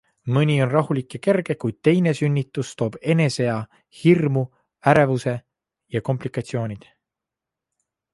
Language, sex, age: Estonian, male, 19-29